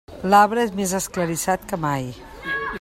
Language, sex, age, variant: Catalan, female, 50-59, Central